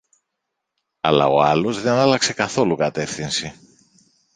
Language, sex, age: Greek, male, 50-59